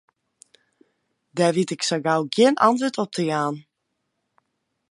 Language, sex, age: Western Frisian, female, 30-39